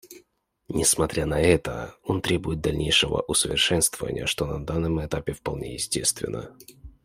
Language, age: Russian, 19-29